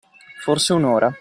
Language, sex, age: Italian, male, 30-39